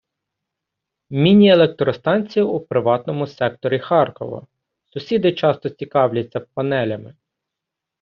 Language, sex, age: Ukrainian, male, 19-29